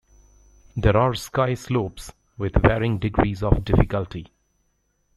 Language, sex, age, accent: English, male, 40-49, United States English